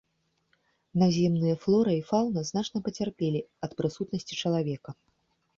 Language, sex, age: Belarusian, female, 30-39